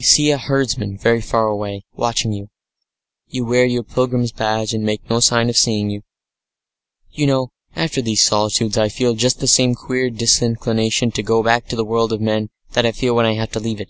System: none